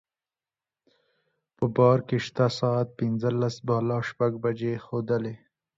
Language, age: Pashto, 19-29